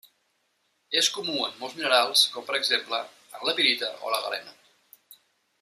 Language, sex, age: Catalan, male, 40-49